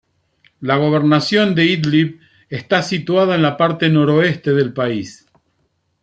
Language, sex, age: Spanish, male, 50-59